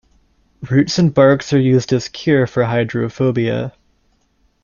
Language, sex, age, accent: English, male, 19-29, Canadian English